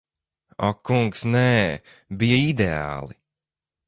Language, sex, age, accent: Latvian, male, 19-29, Riga